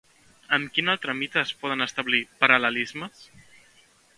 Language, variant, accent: Catalan, Central, central